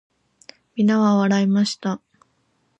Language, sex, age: Japanese, female, 19-29